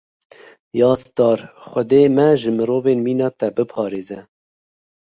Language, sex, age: Kurdish, male, 30-39